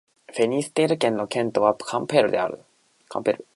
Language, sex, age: Japanese, male, under 19